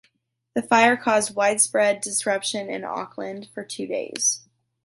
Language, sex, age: English, female, under 19